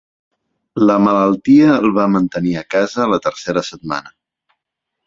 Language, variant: Catalan, Central